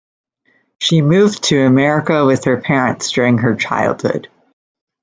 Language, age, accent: English, 19-29, United States English